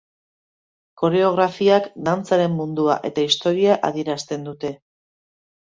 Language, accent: Basque, Erdialdekoa edo Nafarra (Gipuzkoa, Nafarroa)